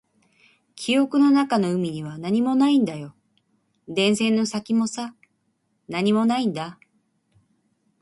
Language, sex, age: Japanese, female, 19-29